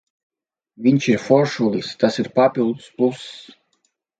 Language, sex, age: Latvian, male, 30-39